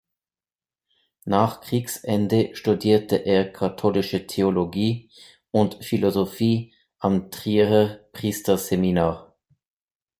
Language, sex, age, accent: German, male, 30-39, Deutschland Deutsch